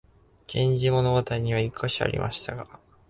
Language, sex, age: Japanese, male, 19-29